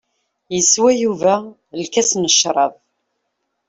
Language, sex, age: Kabyle, female, 30-39